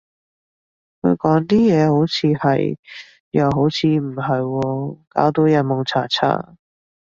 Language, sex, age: Cantonese, female, 19-29